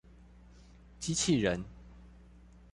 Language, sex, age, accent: Chinese, male, 19-29, 出生地：彰化縣